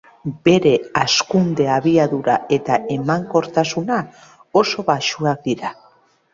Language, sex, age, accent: Basque, female, 40-49, Mendebalekoa (Araba, Bizkaia, Gipuzkoako mendebaleko herri batzuk)